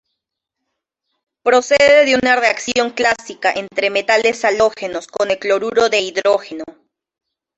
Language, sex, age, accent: Spanish, female, 19-29, Andino-Pacífico: Colombia, Perú, Ecuador, oeste de Bolivia y Venezuela andina